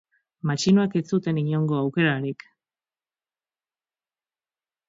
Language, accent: Basque, Erdialdekoa edo Nafarra (Gipuzkoa, Nafarroa)